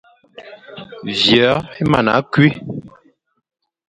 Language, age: Fang, 40-49